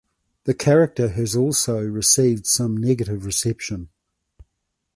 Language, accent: English, New Zealand English